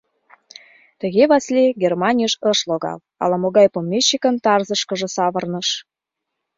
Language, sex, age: Mari, female, 19-29